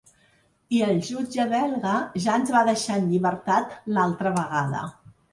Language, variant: Catalan, Central